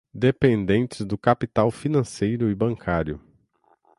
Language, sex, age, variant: Portuguese, male, 30-39, Portuguese (Brasil)